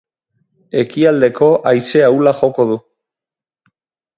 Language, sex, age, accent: Basque, male, 30-39, Erdialdekoa edo Nafarra (Gipuzkoa, Nafarroa)